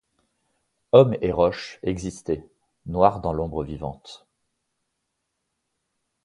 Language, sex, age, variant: French, male, 30-39, Français de métropole